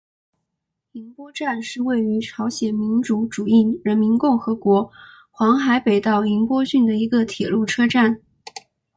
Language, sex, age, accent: Chinese, female, 19-29, 出生地：四川省